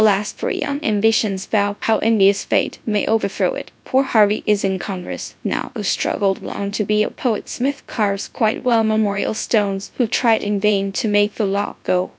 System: TTS, GradTTS